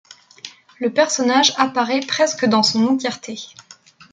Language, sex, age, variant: French, female, 19-29, Français de métropole